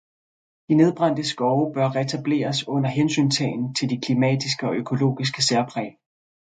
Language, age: Danish, 30-39